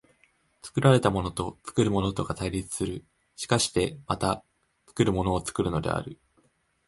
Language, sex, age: Japanese, male, under 19